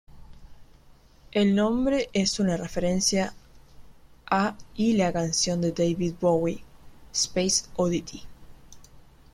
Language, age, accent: Spanish, under 19, Rioplatense: Argentina, Uruguay, este de Bolivia, Paraguay